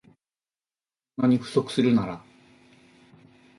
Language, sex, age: Japanese, male, 50-59